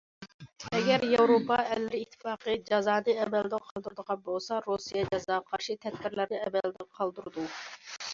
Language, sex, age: Uyghur, female, 30-39